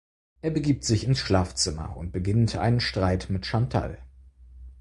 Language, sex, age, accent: German, male, 19-29, Deutschland Deutsch